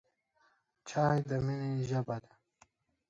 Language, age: Pashto, 19-29